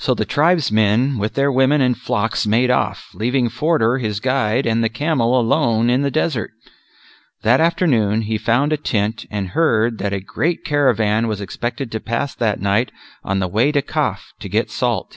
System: none